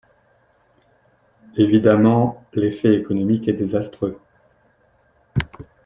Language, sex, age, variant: French, male, 30-39, Français de métropole